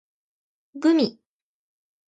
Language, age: Japanese, 19-29